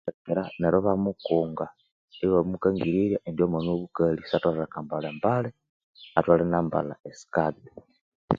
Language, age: Konzo, 30-39